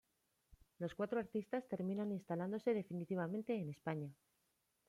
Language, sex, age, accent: Spanish, female, 30-39, España: Norte peninsular (Asturias, Castilla y León, Cantabria, País Vasco, Navarra, Aragón, La Rioja, Guadalajara, Cuenca)